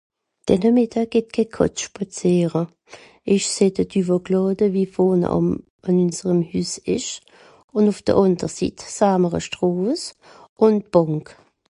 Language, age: Swiss German, 50-59